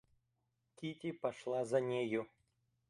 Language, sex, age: Russian, male, 19-29